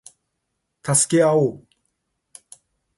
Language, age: Japanese, 40-49